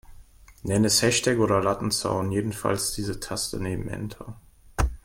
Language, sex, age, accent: German, male, 30-39, Deutschland Deutsch